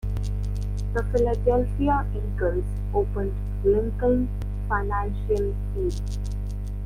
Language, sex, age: English, female, 19-29